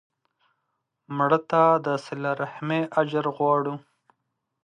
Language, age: Pashto, 30-39